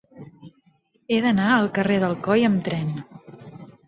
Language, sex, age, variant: Catalan, female, 40-49, Central